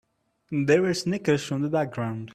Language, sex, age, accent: English, male, 19-29, India and South Asia (India, Pakistan, Sri Lanka)